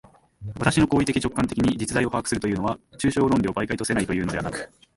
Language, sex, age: Japanese, male, under 19